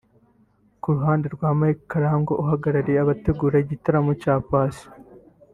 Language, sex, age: Kinyarwanda, male, 19-29